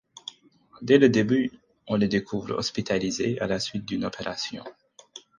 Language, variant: French, Français d'Afrique subsaharienne et des îles africaines